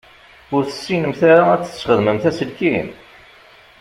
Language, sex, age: Kabyle, male, 40-49